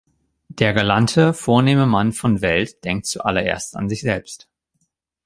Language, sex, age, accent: German, male, 30-39, Deutschland Deutsch